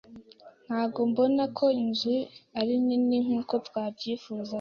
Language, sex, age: Kinyarwanda, female, 19-29